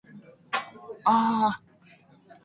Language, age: English, under 19